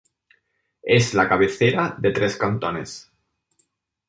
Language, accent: Spanish, España: Sur peninsular (Andalucia, Extremadura, Murcia)